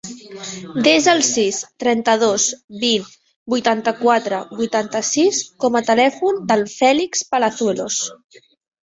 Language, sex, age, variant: Catalan, female, 19-29, Central